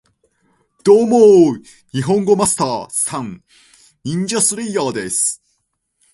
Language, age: Japanese, 19-29